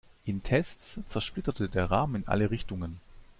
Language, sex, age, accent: German, male, 30-39, Deutschland Deutsch